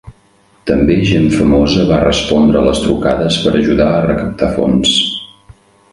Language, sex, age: Catalan, male, 50-59